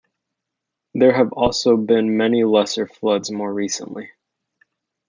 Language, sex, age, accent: English, male, 19-29, United States English